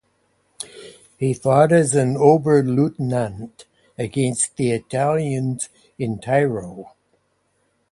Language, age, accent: English, 70-79, Canadian English